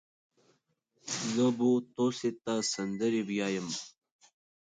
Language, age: Pashto, 19-29